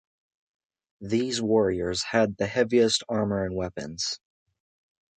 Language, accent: English, United States English